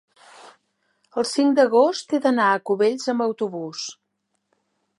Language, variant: Catalan, Central